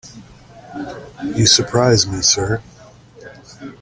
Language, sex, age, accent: English, male, 30-39, United States English